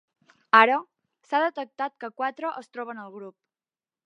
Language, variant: Catalan, Central